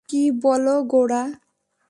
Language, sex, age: Bengali, female, 19-29